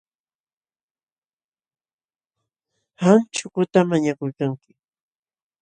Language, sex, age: Jauja Wanca Quechua, female, 70-79